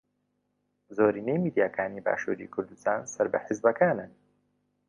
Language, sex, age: Central Kurdish, male, 19-29